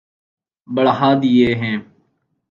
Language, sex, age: Urdu, male, 19-29